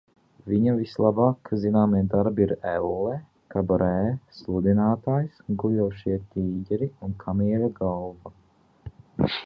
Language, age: Latvian, 19-29